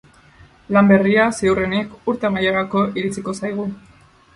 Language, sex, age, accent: Basque, female, 19-29, Mendebalekoa (Araba, Bizkaia, Gipuzkoako mendebaleko herri batzuk)